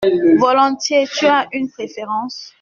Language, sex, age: French, female, 19-29